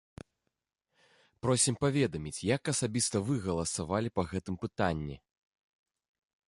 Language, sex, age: Belarusian, male, 30-39